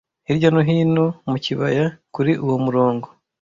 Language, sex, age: Kinyarwanda, male, 19-29